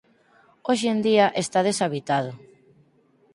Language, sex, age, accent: Galician, female, 19-29, Normativo (estándar)